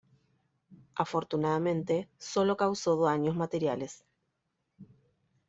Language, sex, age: Spanish, female, 30-39